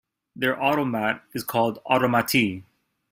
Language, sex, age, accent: English, male, 30-39, United States English